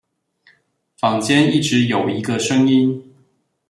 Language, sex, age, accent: Chinese, male, 30-39, 出生地：彰化縣